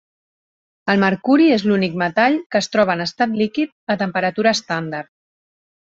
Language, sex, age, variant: Catalan, female, 30-39, Central